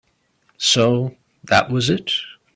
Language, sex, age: English, male, 19-29